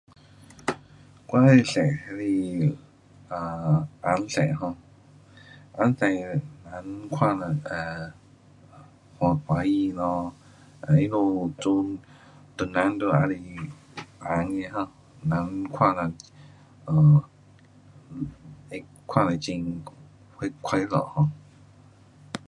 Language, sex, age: Pu-Xian Chinese, male, 40-49